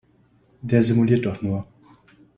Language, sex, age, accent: German, male, under 19, Deutschland Deutsch